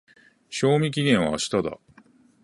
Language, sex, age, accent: Japanese, male, 40-49, 標準語